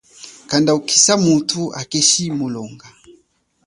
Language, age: Chokwe, 40-49